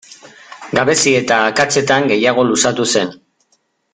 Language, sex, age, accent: Basque, male, 40-49, Mendebalekoa (Araba, Bizkaia, Gipuzkoako mendebaleko herri batzuk)